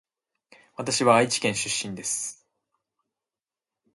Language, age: Japanese, 19-29